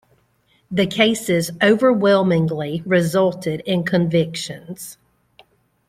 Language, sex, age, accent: English, female, 50-59, United States English